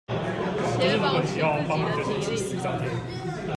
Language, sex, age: Chinese, male, 30-39